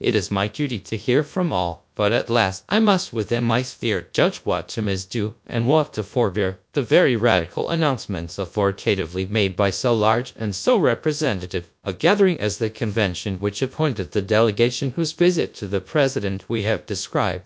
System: TTS, GradTTS